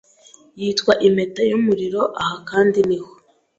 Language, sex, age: Kinyarwanda, female, 19-29